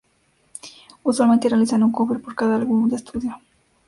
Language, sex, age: Spanish, female, under 19